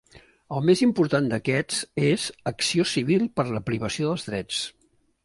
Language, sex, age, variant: Catalan, male, 60-69, Central